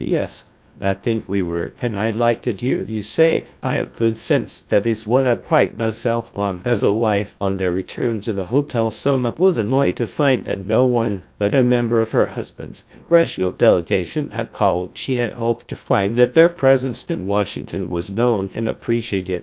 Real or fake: fake